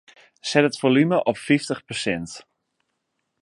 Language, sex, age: Western Frisian, male, 19-29